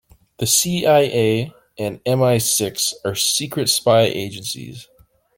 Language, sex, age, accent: English, male, 30-39, Canadian English